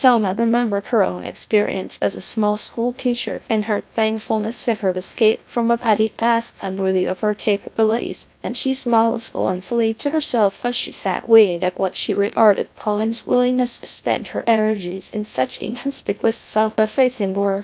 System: TTS, GlowTTS